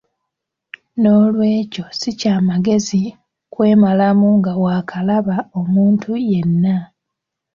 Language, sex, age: Ganda, female, 19-29